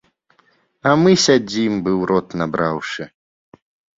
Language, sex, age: Belarusian, male, 19-29